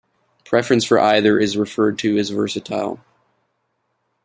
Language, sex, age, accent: English, male, 19-29, Canadian English